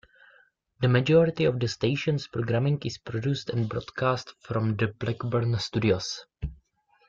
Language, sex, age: English, male, 19-29